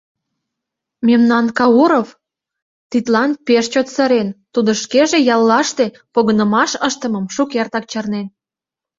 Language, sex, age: Mari, female, 19-29